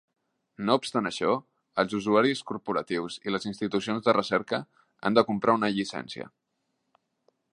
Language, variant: Catalan, Central